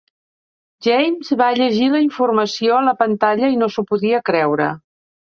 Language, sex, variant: Catalan, female, Central